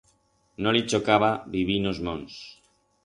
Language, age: Aragonese, 40-49